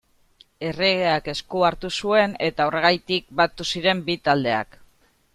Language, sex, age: Basque, female, 30-39